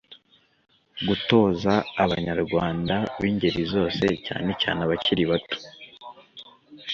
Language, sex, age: Kinyarwanda, male, under 19